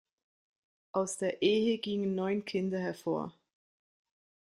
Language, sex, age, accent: German, female, 30-39, Schweizerdeutsch